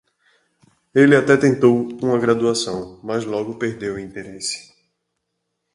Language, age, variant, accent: Portuguese, 19-29, Portuguese (Brasil), Nordestino